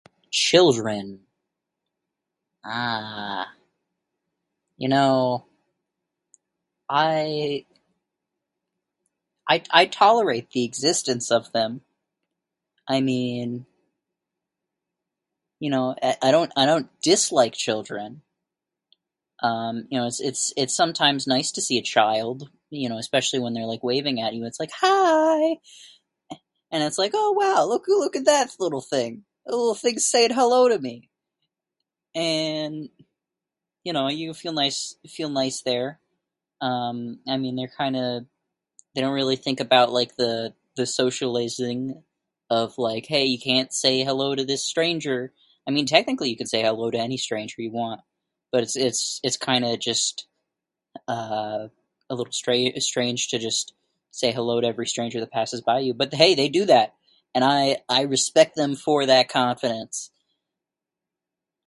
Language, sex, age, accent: English, male, 19-29, United States English